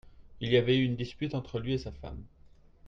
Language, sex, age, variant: French, male, 30-39, Français de métropole